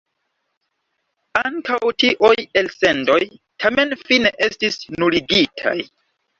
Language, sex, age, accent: Esperanto, male, 19-29, Internacia